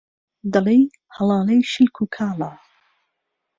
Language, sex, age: Central Kurdish, female, 30-39